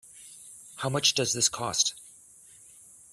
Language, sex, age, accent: English, male, 40-49, United States English